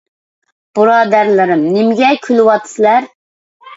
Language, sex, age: Uyghur, female, 19-29